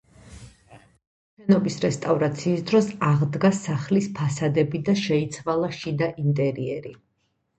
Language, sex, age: Georgian, female, 30-39